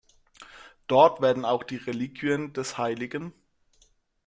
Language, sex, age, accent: German, male, 19-29, Deutschland Deutsch